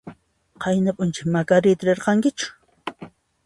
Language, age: Puno Quechua, 50-59